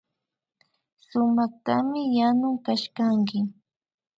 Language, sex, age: Imbabura Highland Quichua, female, 19-29